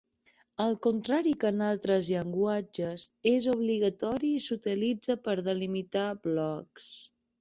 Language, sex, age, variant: Catalan, female, 19-29, Balear